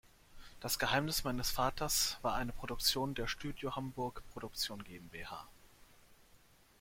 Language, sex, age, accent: German, male, 19-29, Deutschland Deutsch